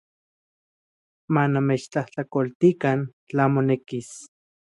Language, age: Central Puebla Nahuatl, 30-39